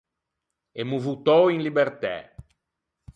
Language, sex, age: Ligurian, male, 30-39